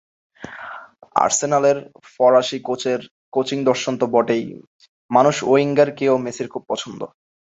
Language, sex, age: Bengali, male, 19-29